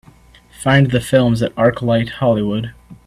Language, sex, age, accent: English, male, 19-29, United States English